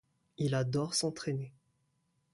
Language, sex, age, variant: French, male, 19-29, Français du nord de l'Afrique